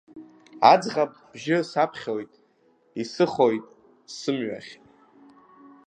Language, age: Abkhazian, under 19